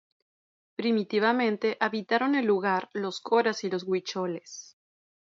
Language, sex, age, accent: Spanish, female, 30-39, México